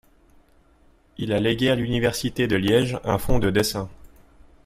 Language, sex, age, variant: French, male, 30-39, Français de métropole